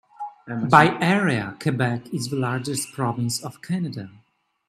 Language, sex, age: English, male, 30-39